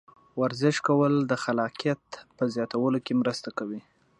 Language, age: Pashto, 19-29